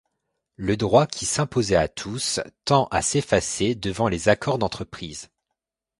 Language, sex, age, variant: French, male, 19-29, Français de métropole